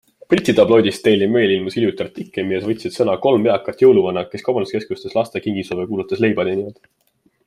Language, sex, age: Estonian, male, 19-29